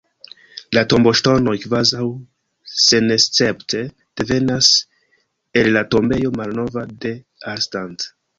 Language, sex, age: Esperanto, male, 19-29